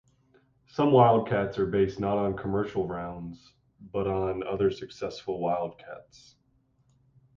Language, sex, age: English, male, 30-39